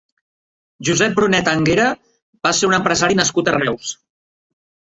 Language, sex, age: Catalan, male, 50-59